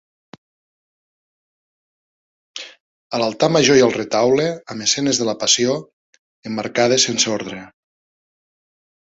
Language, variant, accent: Catalan, Nord-Occidental, Lleida